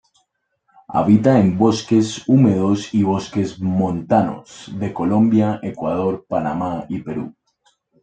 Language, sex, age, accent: Spanish, male, 19-29, Andino-Pacífico: Colombia, Perú, Ecuador, oeste de Bolivia y Venezuela andina